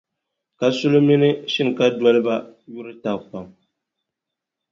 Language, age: Dagbani, 30-39